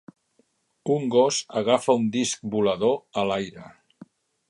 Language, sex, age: Catalan, male, 50-59